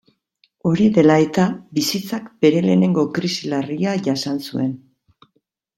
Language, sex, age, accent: Basque, female, 50-59, Erdialdekoa edo Nafarra (Gipuzkoa, Nafarroa)